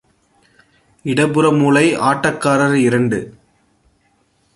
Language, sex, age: Tamil, male, 19-29